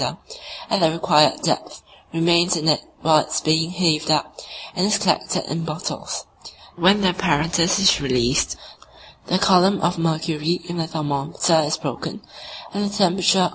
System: none